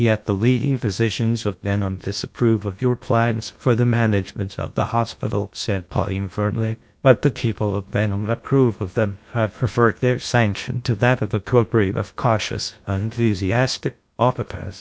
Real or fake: fake